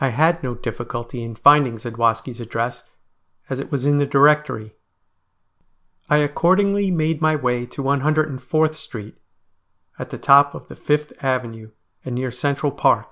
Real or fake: real